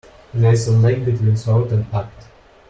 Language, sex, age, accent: English, male, 19-29, United States English